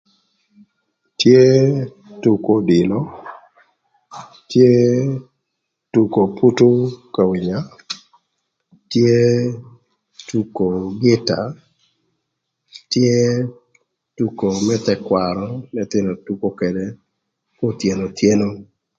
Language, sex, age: Thur, male, 60-69